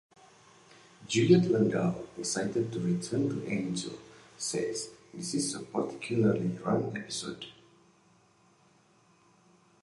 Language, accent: English, United States English